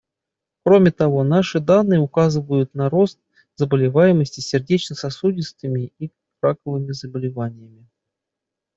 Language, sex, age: Russian, male, 30-39